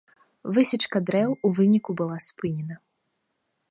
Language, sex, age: Belarusian, female, 19-29